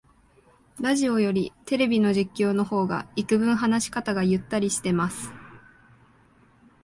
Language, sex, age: Japanese, female, 19-29